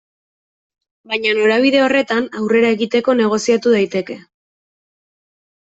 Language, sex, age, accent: Basque, female, 19-29, Mendebalekoa (Araba, Bizkaia, Gipuzkoako mendebaleko herri batzuk)